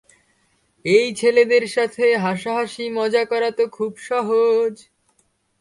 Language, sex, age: Bengali, male, under 19